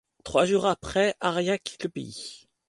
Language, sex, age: French, male, 40-49